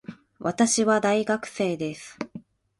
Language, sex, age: Japanese, female, 19-29